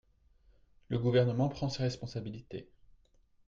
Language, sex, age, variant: French, male, 30-39, Français de métropole